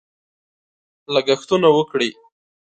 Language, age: Pashto, 19-29